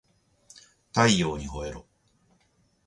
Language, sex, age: Japanese, male, 40-49